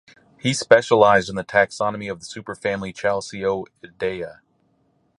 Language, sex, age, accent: English, male, 40-49, United States English